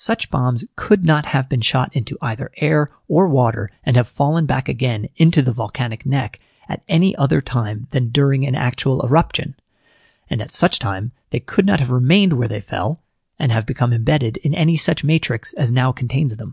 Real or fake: real